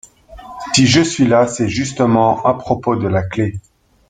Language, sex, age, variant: French, male, 50-59, Français de métropole